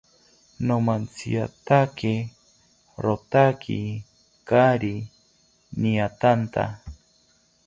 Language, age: South Ucayali Ashéninka, 40-49